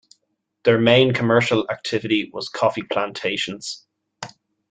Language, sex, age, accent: English, male, 19-29, Irish English